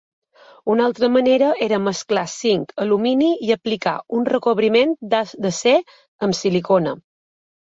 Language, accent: Catalan, mallorquí